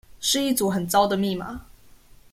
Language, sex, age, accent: Chinese, female, 19-29, 出生地：臺北市